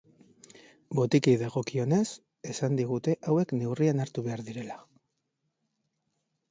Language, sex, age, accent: Basque, male, 30-39, Mendebalekoa (Araba, Bizkaia, Gipuzkoako mendebaleko herri batzuk)